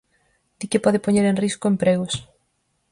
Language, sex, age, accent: Galician, female, 19-29, Oriental (común en zona oriental)